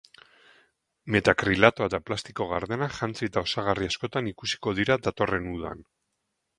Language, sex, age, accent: Basque, male, 40-49, Mendebalekoa (Araba, Bizkaia, Gipuzkoako mendebaleko herri batzuk)